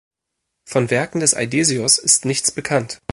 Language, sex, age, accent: German, male, 19-29, Deutschland Deutsch